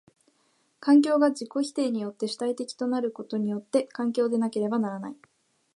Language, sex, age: Japanese, female, 19-29